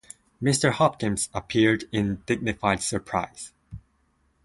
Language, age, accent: English, 19-29, United States English